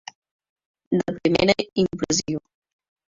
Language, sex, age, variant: Catalan, female, under 19, Central